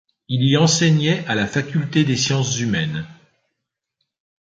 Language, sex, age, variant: French, male, 50-59, Français de métropole